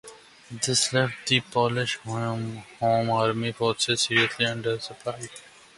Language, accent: English, India and South Asia (India, Pakistan, Sri Lanka)